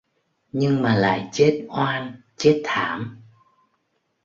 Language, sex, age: Vietnamese, male, 60-69